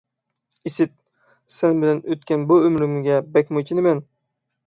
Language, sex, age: Uyghur, male, 19-29